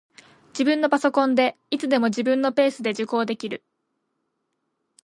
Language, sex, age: Japanese, female, 19-29